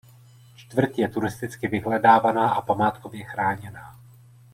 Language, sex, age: Czech, male, 40-49